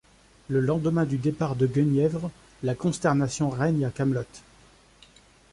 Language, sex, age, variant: French, male, 30-39, Français de métropole